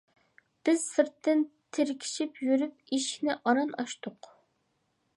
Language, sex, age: Uyghur, female, 19-29